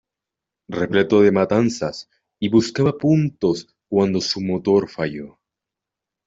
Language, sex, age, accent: Spanish, male, under 19, Andino-Pacífico: Colombia, Perú, Ecuador, oeste de Bolivia y Venezuela andina